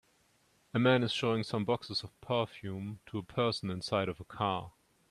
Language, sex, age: English, male, 30-39